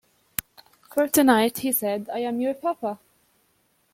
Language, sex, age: English, female, 19-29